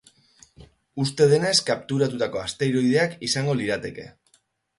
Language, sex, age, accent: Basque, male, 30-39, Mendebalekoa (Araba, Bizkaia, Gipuzkoako mendebaleko herri batzuk)